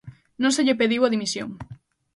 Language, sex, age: Galician, female, 19-29